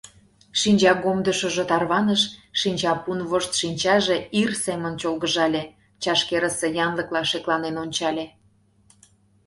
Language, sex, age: Mari, female, 30-39